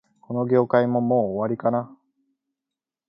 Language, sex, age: Japanese, male, 19-29